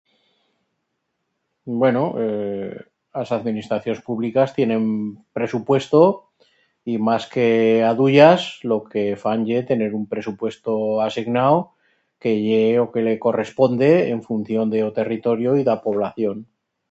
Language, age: Aragonese, 60-69